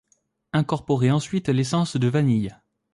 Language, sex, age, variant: French, male, 19-29, Français de métropole